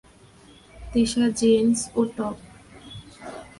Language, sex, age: Bengali, female, 19-29